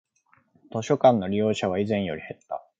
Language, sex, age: Japanese, male, 19-29